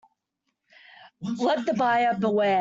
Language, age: English, under 19